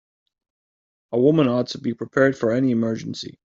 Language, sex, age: English, male, 30-39